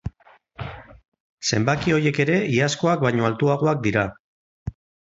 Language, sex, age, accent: Basque, male, 40-49, Mendebalekoa (Araba, Bizkaia, Gipuzkoako mendebaleko herri batzuk)